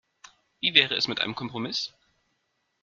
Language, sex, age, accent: German, male, 30-39, Deutschland Deutsch